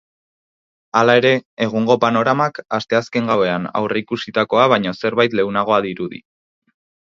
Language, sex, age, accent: Basque, male, 19-29, Erdialdekoa edo Nafarra (Gipuzkoa, Nafarroa)